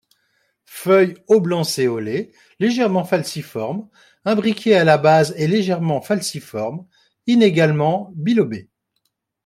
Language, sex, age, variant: French, male, 50-59, Français de métropole